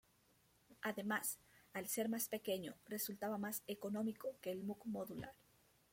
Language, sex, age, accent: Spanish, female, 19-29, Andino-Pacífico: Colombia, Perú, Ecuador, oeste de Bolivia y Venezuela andina